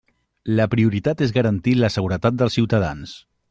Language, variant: Catalan, Central